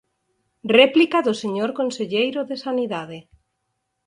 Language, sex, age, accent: Galician, female, 50-59, Normativo (estándar)